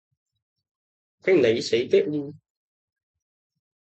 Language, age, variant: Vietnamese, 19-29, Hà Nội